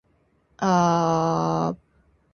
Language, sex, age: Japanese, female, 19-29